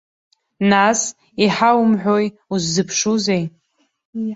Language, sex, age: Abkhazian, female, under 19